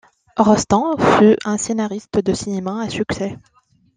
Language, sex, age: French, female, 19-29